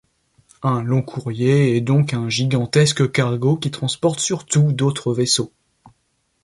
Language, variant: French, Français de métropole